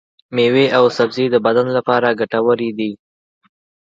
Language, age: Pashto, under 19